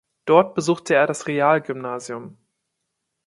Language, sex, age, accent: German, male, 19-29, Deutschland Deutsch